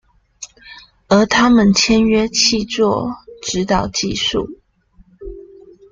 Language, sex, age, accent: Chinese, female, 19-29, 出生地：高雄市